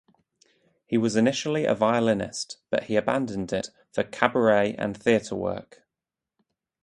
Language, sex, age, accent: English, male, 19-29, England English